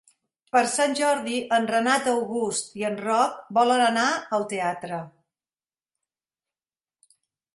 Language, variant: Catalan, Central